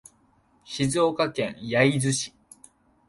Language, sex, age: Japanese, male, 19-29